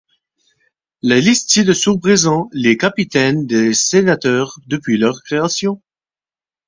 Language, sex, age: French, male, 19-29